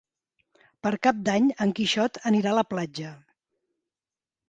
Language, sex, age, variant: Catalan, female, 50-59, Central